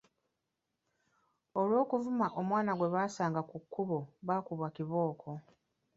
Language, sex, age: Ganda, female, 40-49